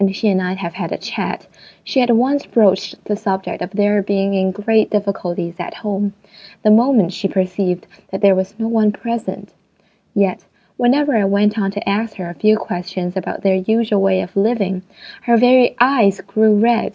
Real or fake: real